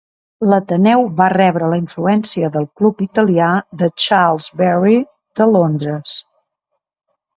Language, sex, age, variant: Catalan, female, 60-69, Central